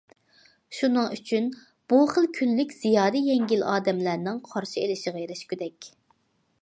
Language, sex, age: Uyghur, female, 19-29